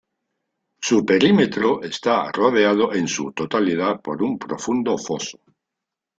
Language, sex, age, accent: Spanish, male, 60-69, España: Centro-Sur peninsular (Madrid, Toledo, Castilla-La Mancha)